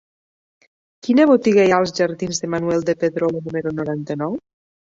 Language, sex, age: Catalan, female, 30-39